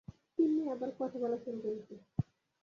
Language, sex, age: Bengali, female, 19-29